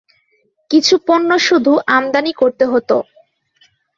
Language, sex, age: Bengali, female, 19-29